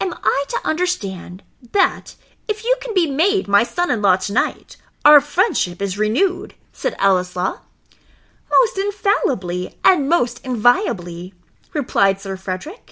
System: none